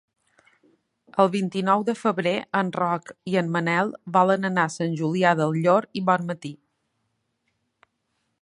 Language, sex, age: Catalan, female, 40-49